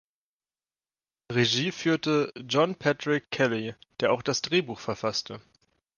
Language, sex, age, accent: German, male, 19-29, Deutschland Deutsch